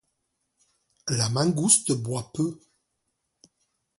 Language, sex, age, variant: French, male, 40-49, Français de métropole